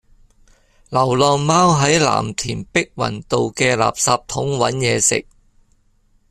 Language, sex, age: Cantonese, male, 50-59